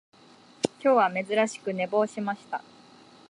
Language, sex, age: Japanese, female, 19-29